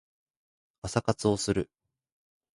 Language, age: Japanese, 19-29